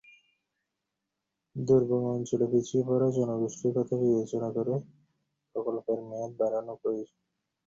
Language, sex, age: Bengali, male, 19-29